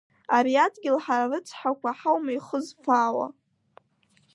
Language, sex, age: Abkhazian, female, under 19